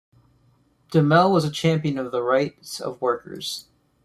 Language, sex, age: English, male, 19-29